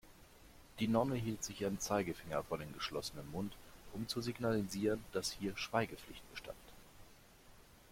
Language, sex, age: German, male, 50-59